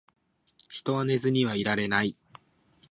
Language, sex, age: Japanese, male, 19-29